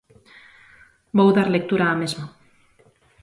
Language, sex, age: Galician, female, 30-39